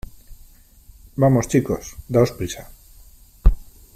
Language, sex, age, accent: Spanish, male, 30-39, España: Norte peninsular (Asturias, Castilla y León, Cantabria, País Vasco, Navarra, Aragón, La Rioja, Guadalajara, Cuenca)